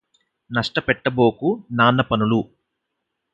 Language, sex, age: Telugu, male, 19-29